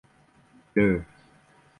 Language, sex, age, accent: English, male, 30-39, United States English; Filipino